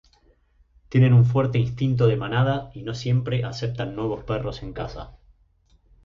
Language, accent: Spanish, Rioplatense: Argentina, Uruguay, este de Bolivia, Paraguay